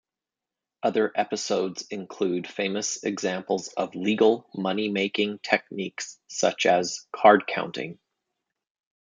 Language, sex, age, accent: English, male, 40-49, United States English